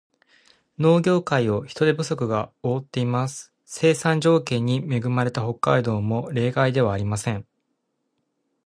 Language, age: Japanese, 19-29